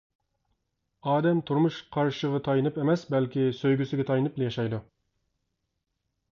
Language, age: Uyghur, 30-39